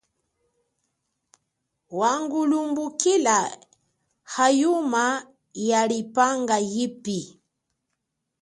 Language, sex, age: Chokwe, female, 30-39